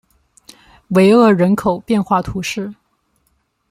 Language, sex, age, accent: Chinese, female, 19-29, 出生地：江西省